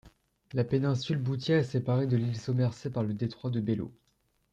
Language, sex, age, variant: French, male, under 19, Français de métropole